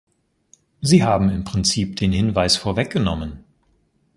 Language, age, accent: German, 19-29, Deutschland Deutsch